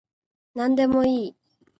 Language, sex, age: Japanese, female, under 19